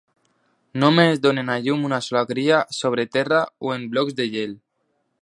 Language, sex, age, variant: Catalan, male, under 19, Alacantí